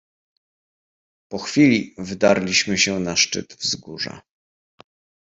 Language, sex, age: Polish, male, 30-39